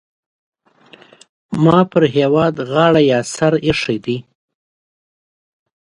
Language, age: Pashto, 40-49